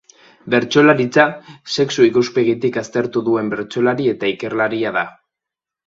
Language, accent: Basque, Erdialdekoa edo Nafarra (Gipuzkoa, Nafarroa)